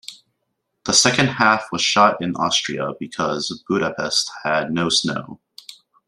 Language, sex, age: English, male, 19-29